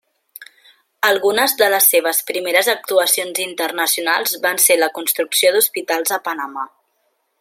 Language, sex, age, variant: Catalan, female, 19-29, Central